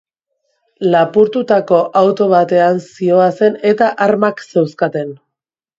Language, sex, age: Basque, female, 40-49